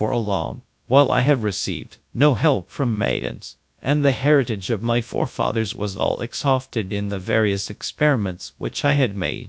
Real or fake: fake